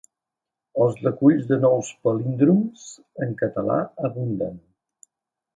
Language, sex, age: Catalan, male, 50-59